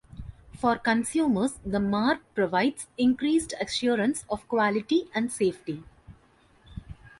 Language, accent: English, India and South Asia (India, Pakistan, Sri Lanka)